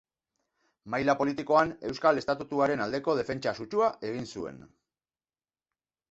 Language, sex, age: Basque, male, 40-49